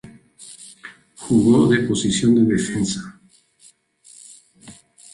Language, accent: Spanish, Andino-Pacífico: Colombia, Perú, Ecuador, oeste de Bolivia y Venezuela andina